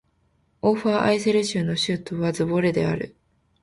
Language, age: Japanese, 19-29